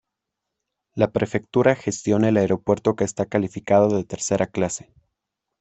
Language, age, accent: Spanish, under 19, México